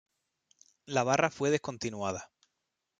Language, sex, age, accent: Spanish, male, 30-39, España: Sur peninsular (Andalucia, Extremadura, Murcia)